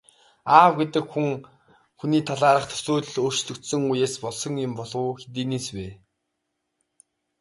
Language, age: Mongolian, 19-29